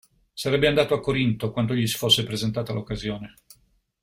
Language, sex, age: Italian, male, 60-69